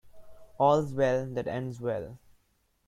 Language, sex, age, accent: English, male, 19-29, India and South Asia (India, Pakistan, Sri Lanka)